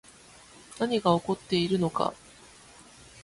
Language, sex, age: Japanese, female, 30-39